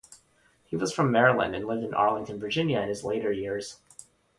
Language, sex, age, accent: English, male, under 19, United States English